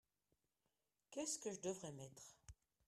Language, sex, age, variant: French, female, 60-69, Français de métropole